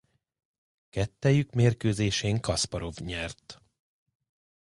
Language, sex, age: Hungarian, male, 40-49